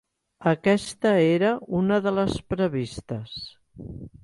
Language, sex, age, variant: Catalan, female, 60-69, Central